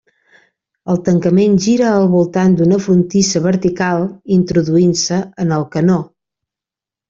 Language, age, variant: Catalan, 40-49, Central